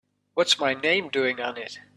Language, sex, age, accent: English, male, 19-29, United States English